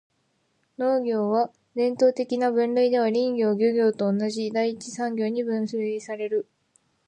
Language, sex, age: Japanese, female, 19-29